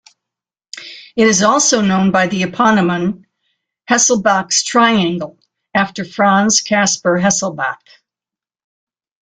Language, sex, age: English, female, 80-89